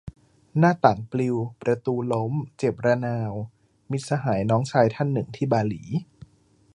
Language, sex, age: Thai, male, 19-29